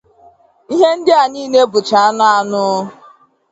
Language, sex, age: Igbo, female, 19-29